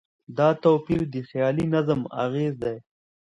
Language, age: Pashto, 30-39